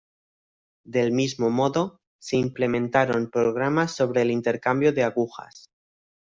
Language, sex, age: Spanish, male, 19-29